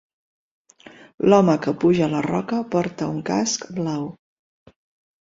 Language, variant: Catalan, Central